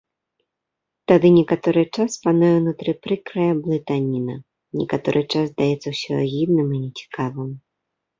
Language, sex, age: Belarusian, female, 30-39